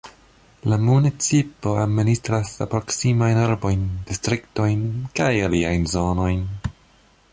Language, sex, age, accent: Esperanto, male, 30-39, Internacia